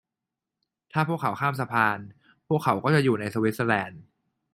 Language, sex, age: Thai, male, 19-29